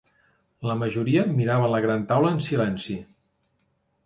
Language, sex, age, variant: Catalan, male, 50-59, Central